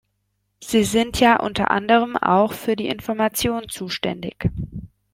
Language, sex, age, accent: German, female, 19-29, Deutschland Deutsch